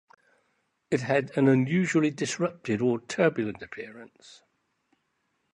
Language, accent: English, England English